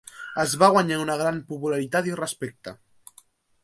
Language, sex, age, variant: Catalan, male, under 19, Central